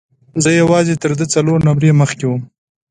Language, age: Pashto, 30-39